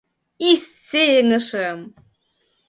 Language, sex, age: Mari, female, under 19